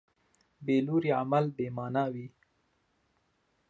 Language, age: Pashto, 30-39